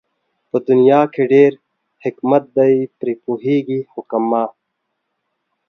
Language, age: Pashto, 30-39